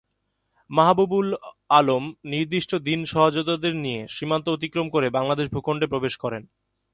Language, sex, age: Bengali, male, 19-29